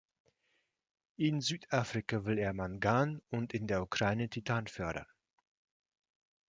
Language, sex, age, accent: German, male, 30-39, Russisch Deutsch